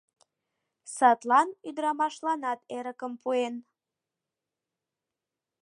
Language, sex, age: Mari, female, 19-29